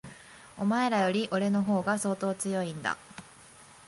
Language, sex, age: Japanese, female, under 19